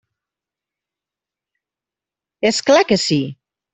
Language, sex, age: Catalan, female, 50-59